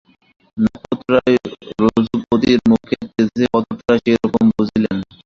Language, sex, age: Bengali, male, 19-29